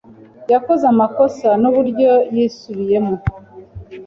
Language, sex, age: Kinyarwanda, female, 40-49